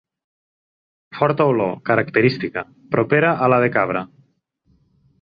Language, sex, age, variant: Catalan, male, 30-39, Nord-Occidental